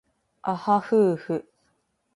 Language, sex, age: Japanese, female, 19-29